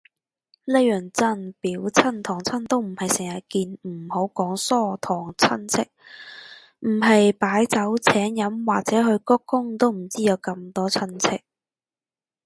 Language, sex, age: Cantonese, female, 19-29